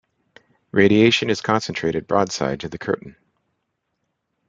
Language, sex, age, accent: English, male, 30-39, United States English